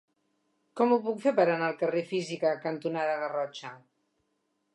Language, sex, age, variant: Catalan, female, 60-69, Central